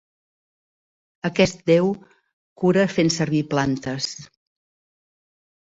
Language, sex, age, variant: Catalan, female, 60-69, Central